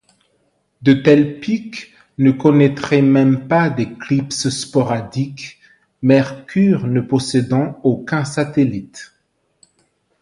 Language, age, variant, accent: French, 40-49, Français d'Afrique subsaharienne et des îles africaines, Français de Madagascar